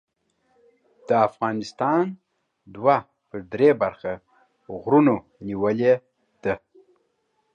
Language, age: Pashto, 50-59